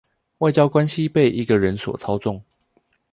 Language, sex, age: Chinese, male, 19-29